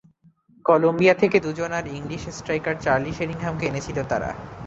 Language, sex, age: Bengali, male, 19-29